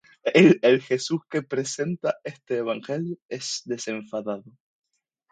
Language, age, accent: Spanish, 19-29, España: Islas Canarias